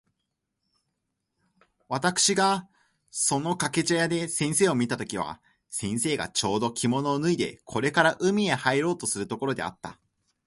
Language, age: Japanese, 19-29